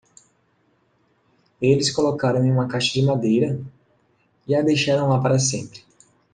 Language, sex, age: Portuguese, male, 30-39